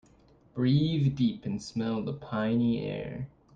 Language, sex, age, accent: English, male, 19-29, United States English